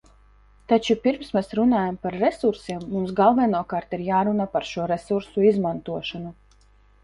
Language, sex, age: Latvian, female, 19-29